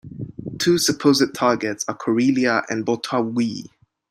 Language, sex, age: English, male, 30-39